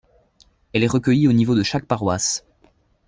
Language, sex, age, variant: French, male, under 19, Français de métropole